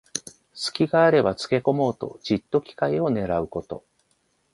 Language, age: Japanese, 40-49